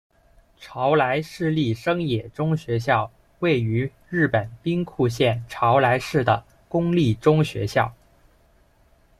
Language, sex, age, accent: Chinese, male, 19-29, 出生地：广东省